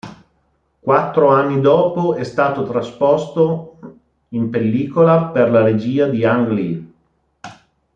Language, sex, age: Italian, male, 40-49